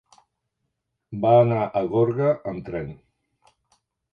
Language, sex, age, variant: Catalan, male, 60-69, Central